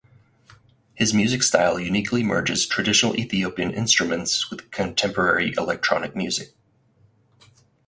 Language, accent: English, United States English